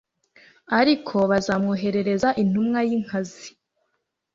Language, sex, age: Kinyarwanda, female, 19-29